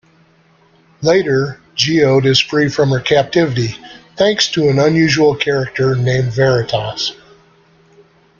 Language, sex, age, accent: English, male, 50-59, United States English